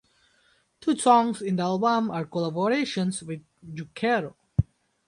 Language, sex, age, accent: English, male, 19-29, India and South Asia (India, Pakistan, Sri Lanka)